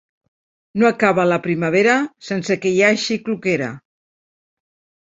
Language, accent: Catalan, Barceloní